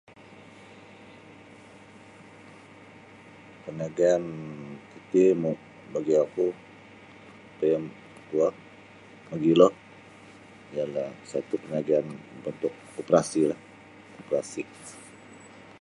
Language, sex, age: Sabah Bisaya, male, 40-49